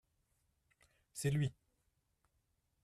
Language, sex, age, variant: French, male, 50-59, Français de métropole